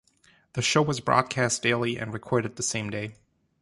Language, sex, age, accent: English, male, 30-39, United States English